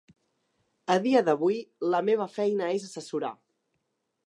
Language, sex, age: Catalan, male, 19-29